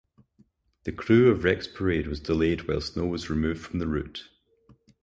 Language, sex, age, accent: English, male, 30-39, Scottish English